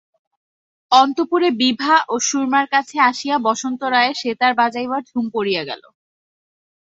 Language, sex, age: Bengali, female, 19-29